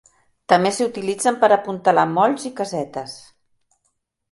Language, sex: Catalan, female